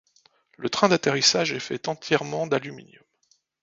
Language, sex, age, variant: French, male, 50-59, Français de métropole